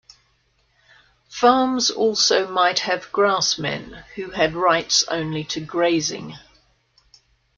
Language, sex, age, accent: English, female, 50-59, Australian English